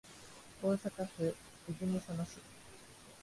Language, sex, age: Japanese, female, 19-29